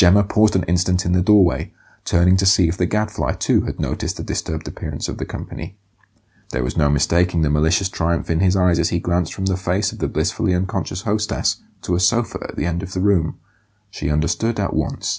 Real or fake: real